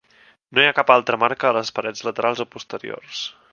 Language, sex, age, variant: Catalan, male, 19-29, Central